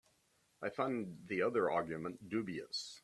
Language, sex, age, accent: English, male, 70-79, United States English